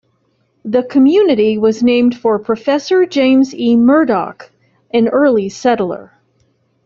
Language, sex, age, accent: English, female, 50-59, United States English